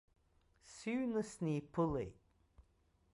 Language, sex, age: Abkhazian, female, 60-69